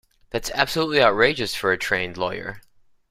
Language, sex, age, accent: English, male, 19-29, United States English